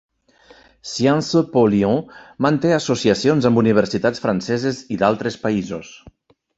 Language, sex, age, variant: Catalan, male, 40-49, Nord-Occidental